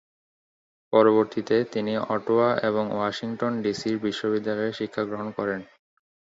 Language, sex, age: Bengali, male, 19-29